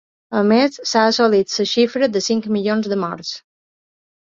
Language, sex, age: Catalan, female, 30-39